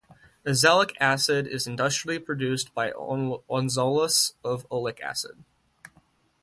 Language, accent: English, United States English